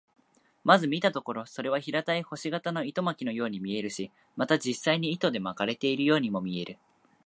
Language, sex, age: Japanese, male, 19-29